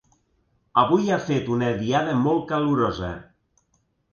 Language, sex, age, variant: Catalan, male, 50-59, Nord-Occidental